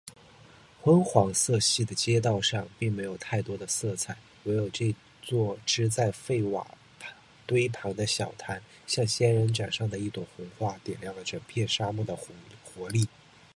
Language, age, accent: Chinese, 19-29, 出生地：四川省